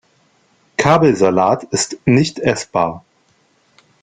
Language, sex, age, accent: German, male, 40-49, Deutschland Deutsch